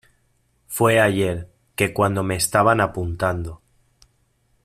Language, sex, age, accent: Spanish, male, 40-49, España: Norte peninsular (Asturias, Castilla y León, Cantabria, País Vasco, Navarra, Aragón, La Rioja, Guadalajara, Cuenca)